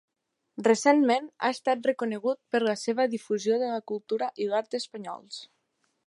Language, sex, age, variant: Catalan, female, under 19, Nord-Occidental